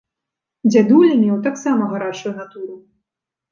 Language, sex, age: Belarusian, female, 19-29